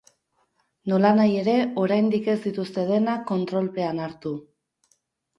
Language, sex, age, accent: Basque, female, 19-29, Erdialdekoa edo Nafarra (Gipuzkoa, Nafarroa)